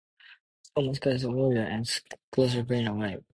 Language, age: English, 19-29